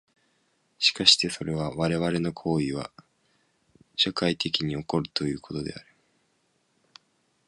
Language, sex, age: Japanese, male, 19-29